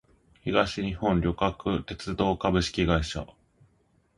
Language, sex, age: Japanese, male, 30-39